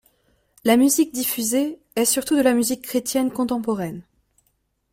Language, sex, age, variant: French, female, 19-29, Français de métropole